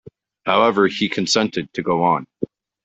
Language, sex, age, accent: English, male, 40-49, Canadian English